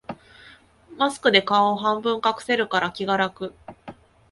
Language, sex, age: Japanese, female, 30-39